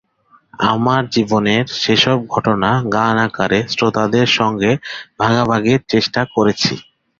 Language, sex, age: Bengali, male, 19-29